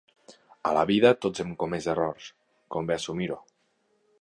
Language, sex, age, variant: Catalan, male, 19-29, Nord-Occidental